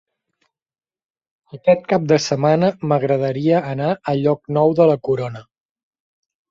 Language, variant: Catalan, Central